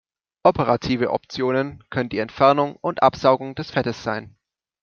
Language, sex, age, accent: German, male, 19-29, Deutschland Deutsch